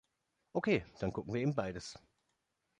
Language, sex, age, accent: German, male, 30-39, Deutschland Deutsch